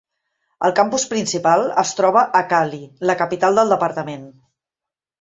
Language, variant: Catalan, Central